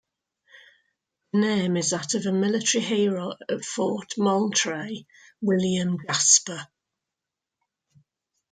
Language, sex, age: English, female, 50-59